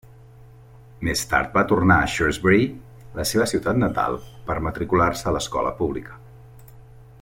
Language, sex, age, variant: Catalan, male, 40-49, Central